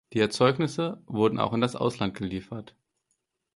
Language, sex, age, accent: German, male, 19-29, Deutschland Deutsch